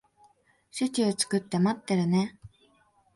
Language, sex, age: Japanese, female, 19-29